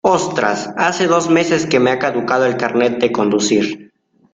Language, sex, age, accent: Spanish, male, 19-29, México